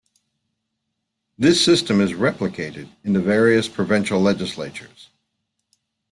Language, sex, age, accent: English, male, 60-69, United States English